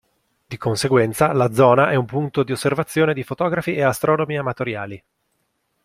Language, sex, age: Italian, male, 19-29